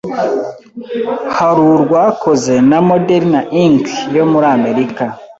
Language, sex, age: Kinyarwanda, male, 19-29